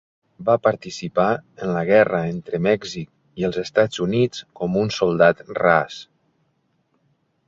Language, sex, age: Catalan, male, 50-59